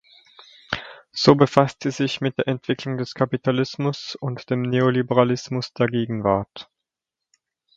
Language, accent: German, Deutschland Deutsch